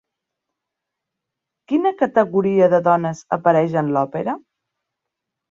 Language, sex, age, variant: Catalan, female, 30-39, Central